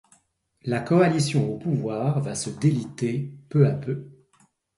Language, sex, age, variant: French, male, 60-69, Français de métropole